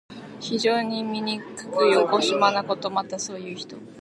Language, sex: Japanese, female